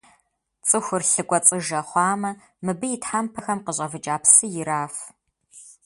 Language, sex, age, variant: Kabardian, female, 30-39, Адыгэбзэ (Къэбэрдей, Кирил, псоми зэдай)